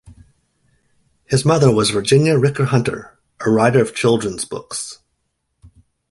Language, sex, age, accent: English, male, 40-49, United States English